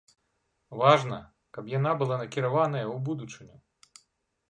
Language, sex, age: Belarusian, male, 50-59